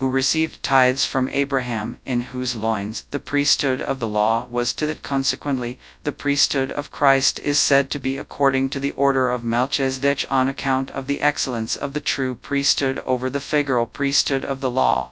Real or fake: fake